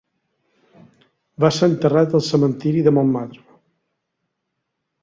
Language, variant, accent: Catalan, Balear, balear